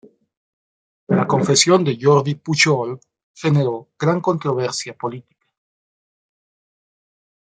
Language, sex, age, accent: Spanish, male, 40-49, México